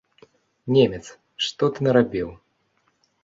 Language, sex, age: Belarusian, male, 19-29